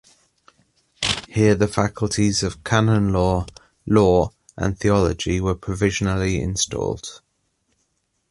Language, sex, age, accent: English, male, 30-39, England English